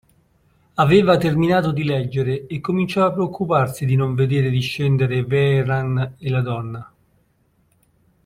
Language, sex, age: Italian, male, 50-59